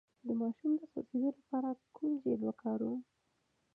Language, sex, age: Pashto, female, under 19